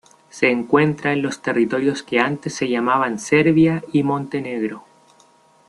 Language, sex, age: Spanish, male, 19-29